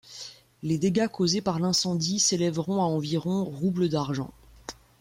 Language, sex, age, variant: French, female, 19-29, Français de métropole